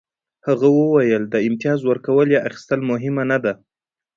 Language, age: Pashto, 19-29